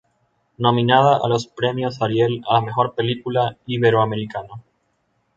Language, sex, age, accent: Spanish, male, 19-29, Caribe: Cuba, Venezuela, Puerto Rico, República Dominicana, Panamá, Colombia caribeña, México caribeño, Costa del golfo de México